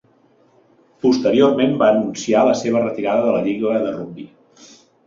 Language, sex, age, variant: Catalan, male, 40-49, Central